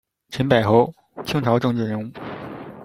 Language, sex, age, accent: Chinese, male, 19-29, 出生地：江苏省